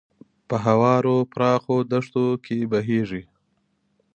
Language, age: Pashto, 30-39